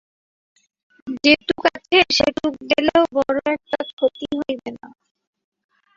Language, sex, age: Bengali, female, 19-29